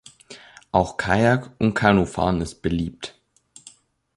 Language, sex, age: German, male, under 19